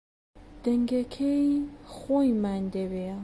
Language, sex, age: Central Kurdish, female, 19-29